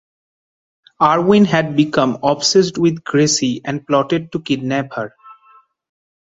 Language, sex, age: English, male, 19-29